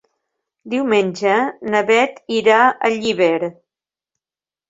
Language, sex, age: Catalan, female, 60-69